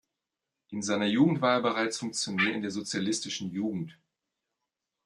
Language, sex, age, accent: German, male, 40-49, Deutschland Deutsch